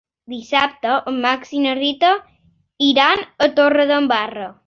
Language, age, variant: Catalan, under 19, Balear